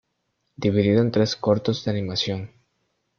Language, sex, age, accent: Spanish, male, under 19, Andino-Pacífico: Colombia, Perú, Ecuador, oeste de Bolivia y Venezuela andina